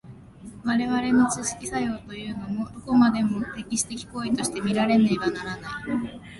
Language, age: Japanese, 19-29